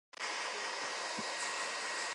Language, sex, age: Min Nan Chinese, female, 19-29